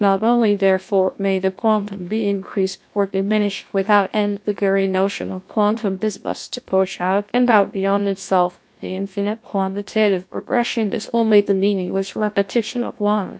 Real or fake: fake